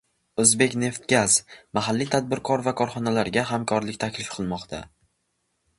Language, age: Uzbek, 19-29